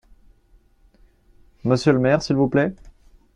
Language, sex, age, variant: French, male, 19-29, Français de métropole